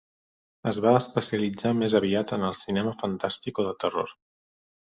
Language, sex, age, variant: Catalan, male, 19-29, Central